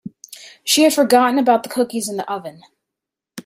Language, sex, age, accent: English, female, 30-39, United States English